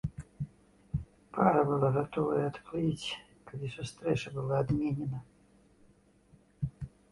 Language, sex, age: Belarusian, male, 50-59